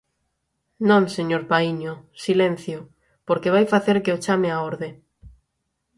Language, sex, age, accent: Galician, female, 19-29, Central (gheada); Normativo (estándar)